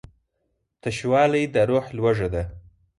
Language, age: Pashto, 19-29